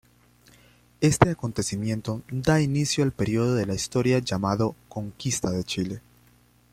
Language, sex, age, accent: Spanish, male, 19-29, Andino-Pacífico: Colombia, Perú, Ecuador, oeste de Bolivia y Venezuela andina